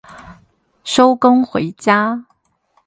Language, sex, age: Chinese, female, 30-39